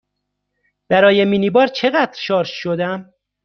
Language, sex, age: Persian, male, 30-39